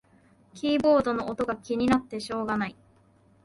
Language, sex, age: Japanese, female, 19-29